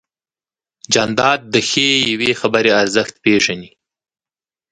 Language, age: Pashto, 19-29